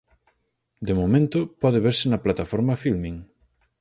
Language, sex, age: Galician, male, 30-39